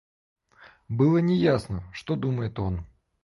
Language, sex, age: Russian, male, 30-39